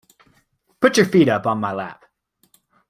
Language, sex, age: English, male, 19-29